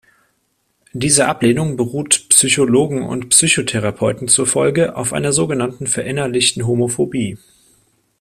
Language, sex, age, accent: German, male, 30-39, Deutschland Deutsch